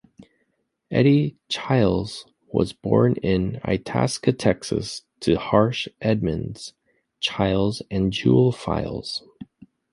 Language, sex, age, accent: English, male, 30-39, United States English